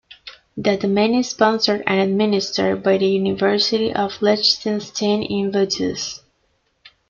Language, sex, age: English, female, 19-29